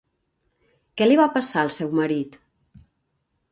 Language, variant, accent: Catalan, Central, central